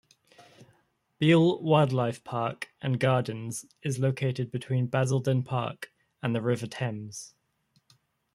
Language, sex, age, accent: English, male, 19-29, England English